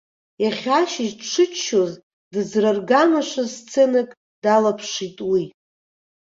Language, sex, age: Abkhazian, female, 40-49